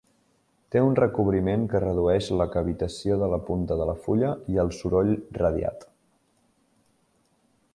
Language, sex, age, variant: Catalan, male, 19-29, Septentrional